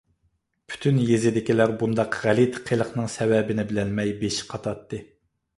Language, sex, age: Uyghur, male, 19-29